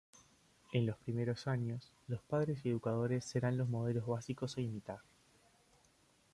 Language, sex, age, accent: Spanish, male, 19-29, Rioplatense: Argentina, Uruguay, este de Bolivia, Paraguay